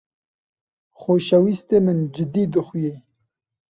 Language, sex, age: Kurdish, male, 19-29